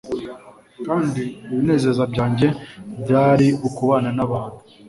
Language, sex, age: Kinyarwanda, male, 19-29